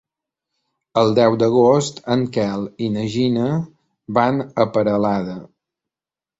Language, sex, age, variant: Catalan, male, 50-59, Balear